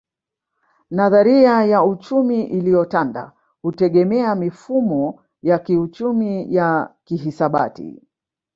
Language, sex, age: Swahili, female, 50-59